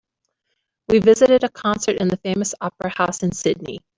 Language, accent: English, United States English